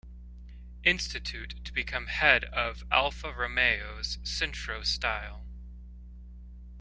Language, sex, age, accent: English, male, 30-39, United States English